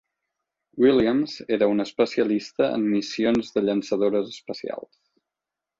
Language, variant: Catalan, Central